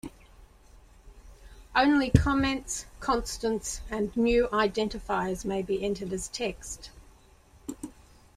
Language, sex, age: English, female, 60-69